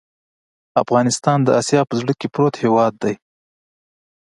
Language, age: Pashto, 19-29